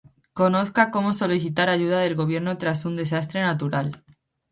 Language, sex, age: Spanish, female, 19-29